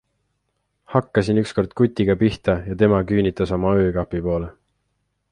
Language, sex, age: Estonian, male, 19-29